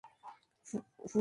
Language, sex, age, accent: Spanish, female, 19-29, México